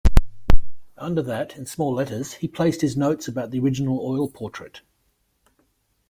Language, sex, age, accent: English, male, 50-59, Australian English